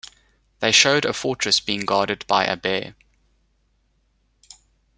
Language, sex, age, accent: English, male, 30-39, Southern African (South Africa, Zimbabwe, Namibia)